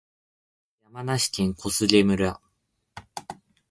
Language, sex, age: Japanese, male, 19-29